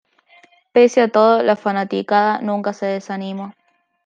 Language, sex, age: Spanish, female, 19-29